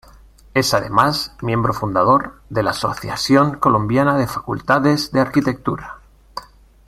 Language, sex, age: Spanish, male, 40-49